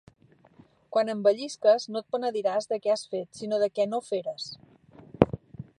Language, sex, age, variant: Catalan, female, 40-49, Central